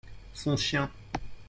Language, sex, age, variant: French, male, 19-29, Français de métropole